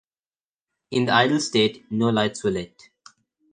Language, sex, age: English, male, under 19